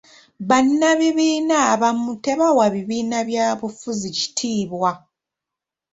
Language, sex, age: Ganda, female, 19-29